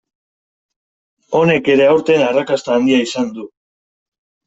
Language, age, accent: Basque, 30-39, Mendebalekoa (Araba, Bizkaia, Gipuzkoako mendebaleko herri batzuk)